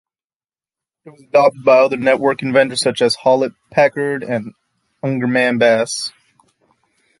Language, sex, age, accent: English, male, 19-29, United States English